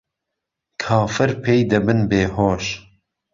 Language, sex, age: Central Kurdish, male, 40-49